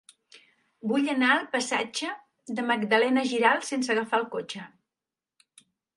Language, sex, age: Catalan, female, 60-69